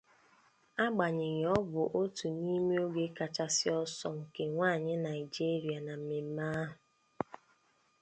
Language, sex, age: Igbo, female, 30-39